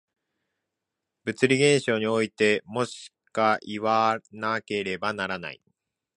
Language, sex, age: Japanese, male, 19-29